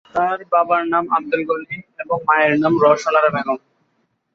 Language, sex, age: Bengali, male, 19-29